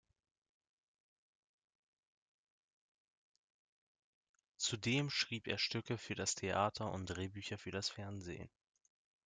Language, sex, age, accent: German, male, 19-29, Deutschland Deutsch